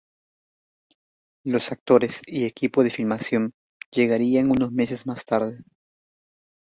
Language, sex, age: Spanish, male, under 19